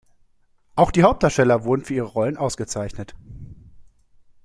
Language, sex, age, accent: German, male, 19-29, Deutschland Deutsch